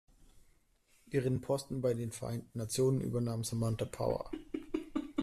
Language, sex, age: German, male, 30-39